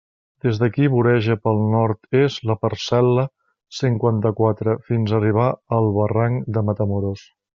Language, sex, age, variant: Catalan, male, 40-49, Central